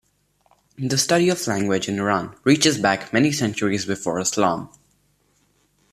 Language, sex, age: English, male, under 19